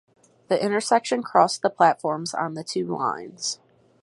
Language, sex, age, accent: English, female, under 19, United States English